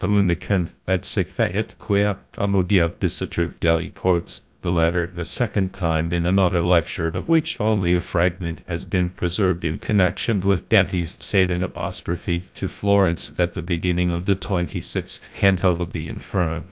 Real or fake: fake